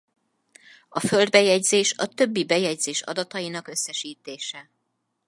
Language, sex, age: Hungarian, female, 50-59